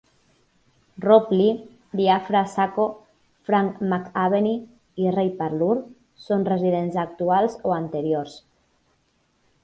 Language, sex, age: Catalan, female, 30-39